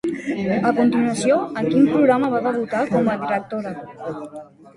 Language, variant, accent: Catalan, Central, central